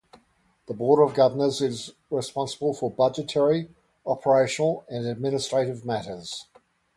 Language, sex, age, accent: English, male, 60-69, Australian English